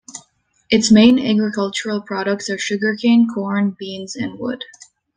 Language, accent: English, Canadian English